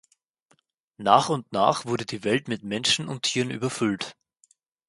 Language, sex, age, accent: German, male, 19-29, Österreichisches Deutsch